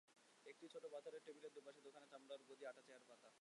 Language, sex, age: Bengali, male, 19-29